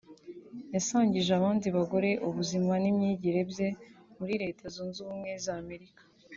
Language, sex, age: Kinyarwanda, female, 19-29